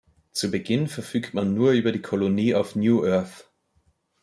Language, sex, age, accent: German, male, 30-39, Österreichisches Deutsch